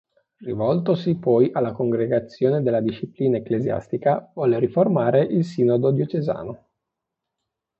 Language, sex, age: Italian, male, 19-29